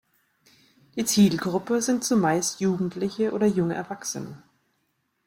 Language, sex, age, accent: German, female, 40-49, Deutschland Deutsch